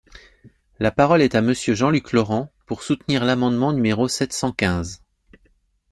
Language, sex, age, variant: French, male, 40-49, Français de métropole